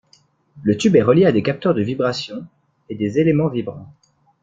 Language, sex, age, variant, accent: French, male, 19-29, Français d'Europe, Français de Suisse